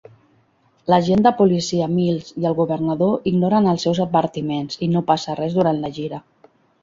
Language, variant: Catalan, Central